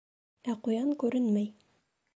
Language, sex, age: Bashkir, female, 19-29